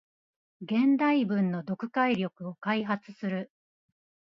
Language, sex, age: Japanese, female, 40-49